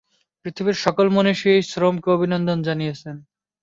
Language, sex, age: Bengali, male, 19-29